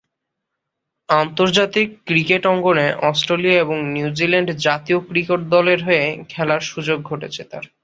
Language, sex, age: Bengali, male, 19-29